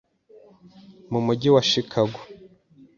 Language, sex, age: Kinyarwanda, male, 19-29